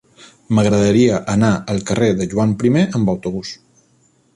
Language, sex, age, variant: Catalan, male, 40-49, Balear